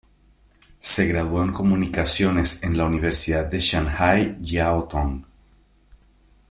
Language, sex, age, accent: Spanish, male, 40-49, Caribe: Cuba, Venezuela, Puerto Rico, República Dominicana, Panamá, Colombia caribeña, México caribeño, Costa del golfo de México